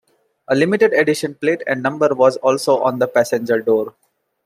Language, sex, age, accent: English, male, 19-29, India and South Asia (India, Pakistan, Sri Lanka)